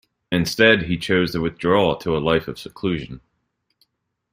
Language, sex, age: English, male, 30-39